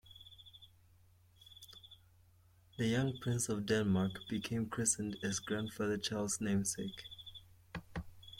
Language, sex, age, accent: English, male, 19-29, Southern African (South Africa, Zimbabwe, Namibia)